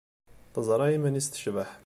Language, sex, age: Kabyle, male, 30-39